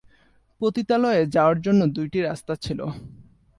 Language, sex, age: Bengali, male, 19-29